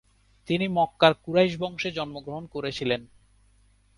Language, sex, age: Bengali, male, 30-39